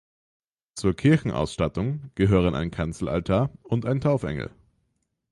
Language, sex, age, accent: German, male, under 19, Deutschland Deutsch; Österreichisches Deutsch